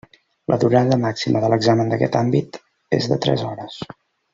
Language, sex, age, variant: Catalan, male, 30-39, Central